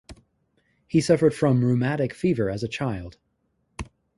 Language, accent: English, United States English